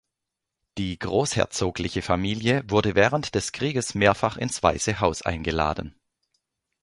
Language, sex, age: German, male, 40-49